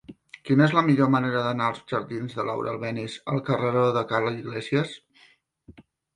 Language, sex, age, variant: Catalan, male, 40-49, Central